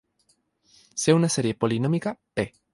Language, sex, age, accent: Spanish, male, 19-29, España: Islas Canarias